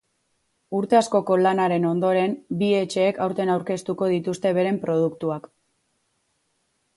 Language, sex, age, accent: Basque, female, 19-29, Mendebalekoa (Araba, Bizkaia, Gipuzkoako mendebaleko herri batzuk)